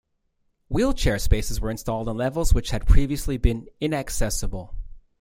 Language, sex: English, male